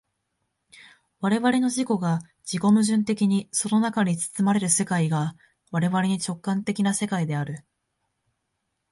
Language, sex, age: Japanese, female, 19-29